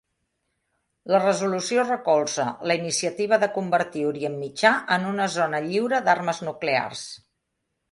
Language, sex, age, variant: Catalan, female, 50-59, Central